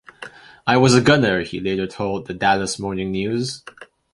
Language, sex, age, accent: English, male, 19-29, Malaysian English